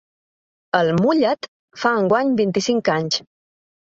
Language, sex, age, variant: Catalan, female, 30-39, Balear